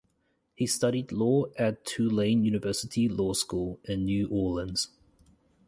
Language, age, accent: English, 19-29, New Zealand English